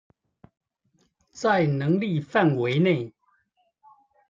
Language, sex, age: Chinese, male, 40-49